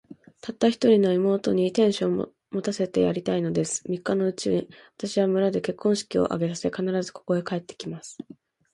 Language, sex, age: Japanese, female, 19-29